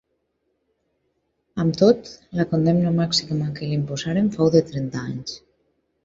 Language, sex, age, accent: Catalan, female, 30-39, valencià